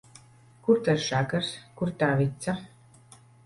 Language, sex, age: Latvian, female, 50-59